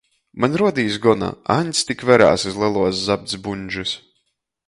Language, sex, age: Latgalian, male, 19-29